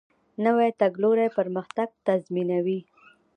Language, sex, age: Pashto, female, 19-29